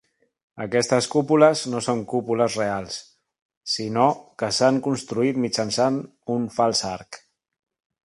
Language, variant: Catalan, Central